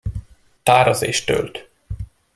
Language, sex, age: Hungarian, male, 19-29